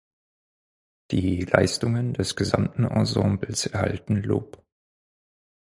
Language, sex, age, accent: German, male, 30-39, Deutschland Deutsch